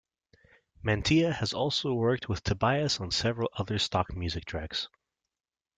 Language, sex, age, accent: English, male, under 19, United States English